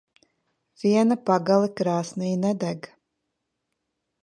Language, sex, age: Latvian, female, 40-49